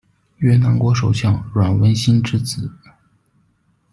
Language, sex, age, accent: Chinese, male, 19-29, 出生地：黑龙江省